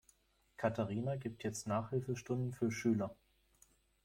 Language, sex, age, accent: German, male, 19-29, Deutschland Deutsch